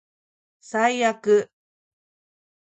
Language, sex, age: Japanese, female, 40-49